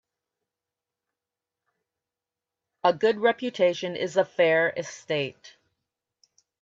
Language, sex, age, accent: English, female, 50-59, Canadian English